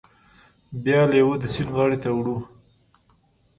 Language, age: Pashto, 30-39